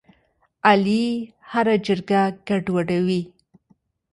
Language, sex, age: Pashto, female, 40-49